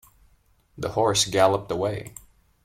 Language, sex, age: English, male, 19-29